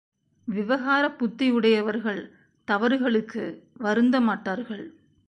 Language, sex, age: Tamil, female, 40-49